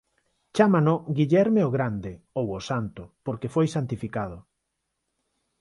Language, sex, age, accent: Galician, male, 50-59, Neofalante